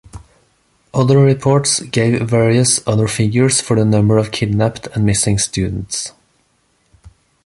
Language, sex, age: English, male, 30-39